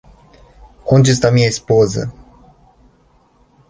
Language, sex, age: Portuguese, male, 19-29